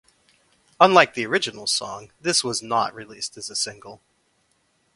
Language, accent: English, United States English